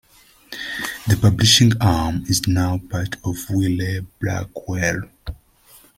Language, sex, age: English, male, 19-29